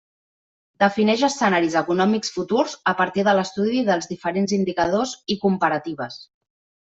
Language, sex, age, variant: Catalan, female, 30-39, Central